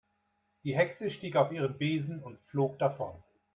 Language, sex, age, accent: German, male, 60-69, Deutschland Deutsch